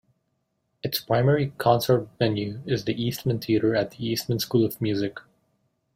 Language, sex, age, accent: English, male, 19-29, United States English